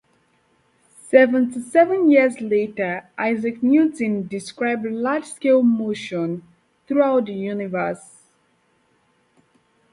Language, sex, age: English, female, 19-29